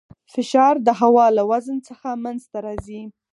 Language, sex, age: Pashto, female, under 19